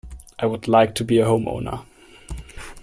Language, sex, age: English, male, 19-29